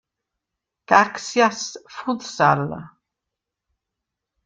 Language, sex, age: Italian, female, 70-79